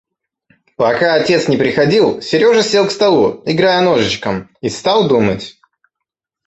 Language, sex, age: Russian, male, under 19